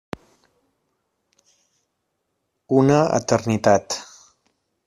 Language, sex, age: Catalan, male, 30-39